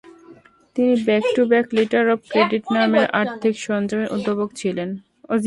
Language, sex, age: Bengali, female, 19-29